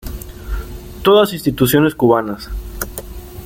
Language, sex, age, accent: Spanish, male, 19-29, México